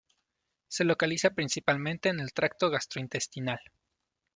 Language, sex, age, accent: Spanish, male, 30-39, México